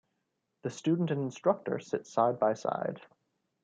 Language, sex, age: English, male, 19-29